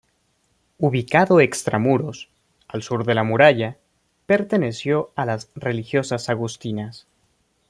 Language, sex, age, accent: Spanish, male, 19-29, México